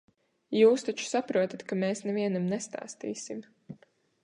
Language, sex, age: Latvian, female, 19-29